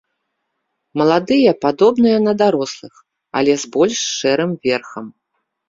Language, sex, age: Belarusian, female, 40-49